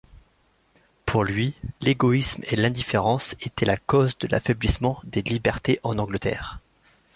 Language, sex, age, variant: French, male, 19-29, Français de métropole